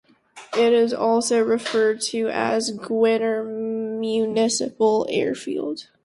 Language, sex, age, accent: English, female, under 19, United States English